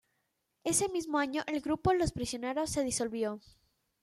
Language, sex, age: Spanish, female, 19-29